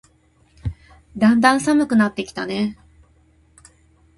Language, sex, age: Japanese, female, 30-39